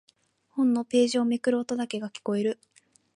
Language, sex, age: Japanese, female, 19-29